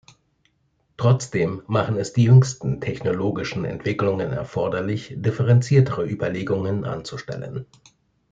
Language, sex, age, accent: German, male, 40-49, Deutschland Deutsch